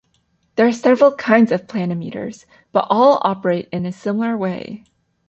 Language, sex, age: English, female, 19-29